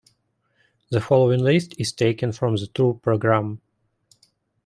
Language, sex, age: English, male, 19-29